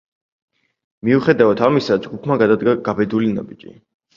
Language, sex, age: Georgian, male, 19-29